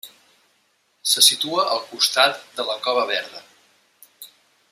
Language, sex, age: Catalan, male, 40-49